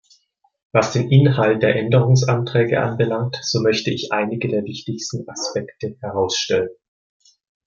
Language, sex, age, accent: German, male, 19-29, Deutschland Deutsch